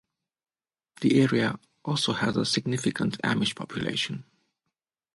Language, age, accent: English, 30-39, Eastern European